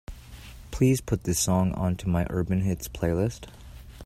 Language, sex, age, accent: English, male, 30-39, United States English